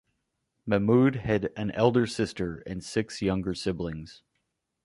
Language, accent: English, United States English